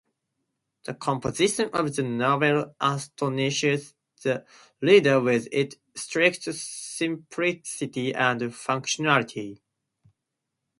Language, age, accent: English, 19-29, United States English